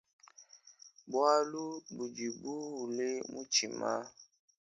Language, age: Luba-Lulua, 19-29